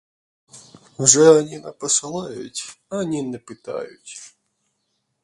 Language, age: Ukrainian, 19-29